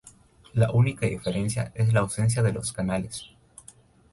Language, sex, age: Spanish, male, 19-29